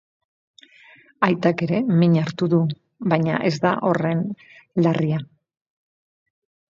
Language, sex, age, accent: Basque, female, 50-59, Mendebalekoa (Araba, Bizkaia, Gipuzkoako mendebaleko herri batzuk)